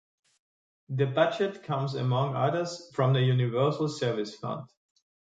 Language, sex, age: English, male, 30-39